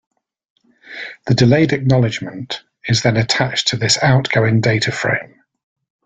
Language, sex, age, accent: English, male, 60-69, England English